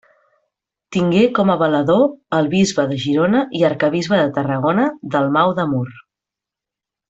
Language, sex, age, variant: Catalan, female, 30-39, Central